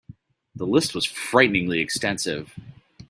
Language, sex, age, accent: English, male, 30-39, United States English